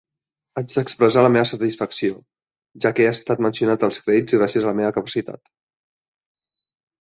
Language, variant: Catalan, Central